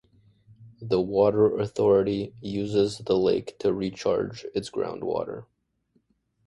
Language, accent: English, Canadian English